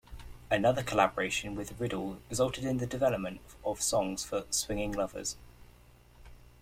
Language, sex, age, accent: English, male, under 19, England English